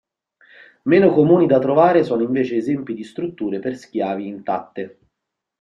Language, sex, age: Italian, male, 30-39